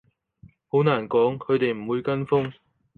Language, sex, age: Cantonese, male, under 19